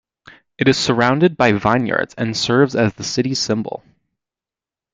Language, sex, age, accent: English, male, under 19, United States English